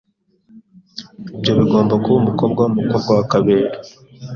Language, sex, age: Kinyarwanda, male, 19-29